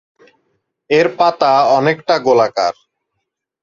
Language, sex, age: Bengali, male, 19-29